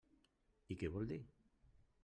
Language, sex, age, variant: Catalan, male, 50-59, Central